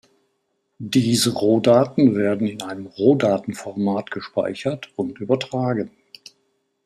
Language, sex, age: German, male, 60-69